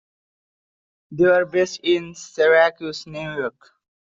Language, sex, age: English, male, under 19